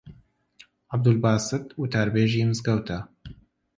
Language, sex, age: Central Kurdish, male, 19-29